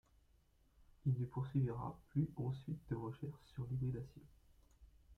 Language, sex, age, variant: French, male, 30-39, Français de métropole